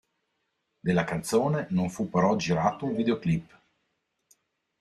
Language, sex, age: Italian, male, 40-49